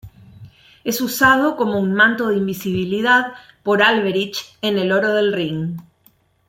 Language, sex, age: Spanish, female, 40-49